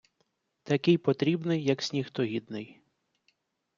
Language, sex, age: Ukrainian, male, 40-49